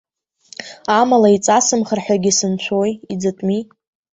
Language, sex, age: Abkhazian, female, under 19